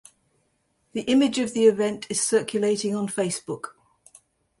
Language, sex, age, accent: English, female, 70-79, England English